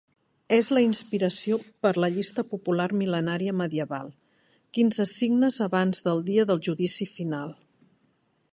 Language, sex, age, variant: Catalan, female, 50-59, Central